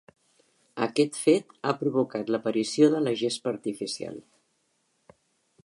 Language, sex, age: Catalan, female, 60-69